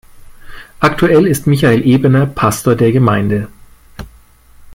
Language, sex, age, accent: German, male, 40-49, Deutschland Deutsch